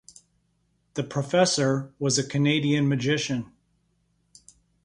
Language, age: English, 50-59